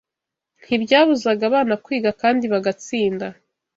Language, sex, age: Kinyarwanda, female, 19-29